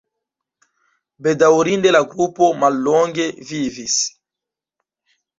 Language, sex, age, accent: Esperanto, male, 19-29, Internacia